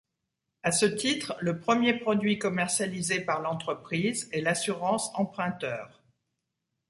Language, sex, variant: French, female, Français de métropole